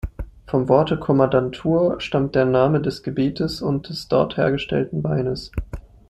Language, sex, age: German, male, 19-29